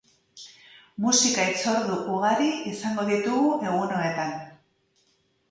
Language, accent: Basque, Mendebalekoa (Araba, Bizkaia, Gipuzkoako mendebaleko herri batzuk)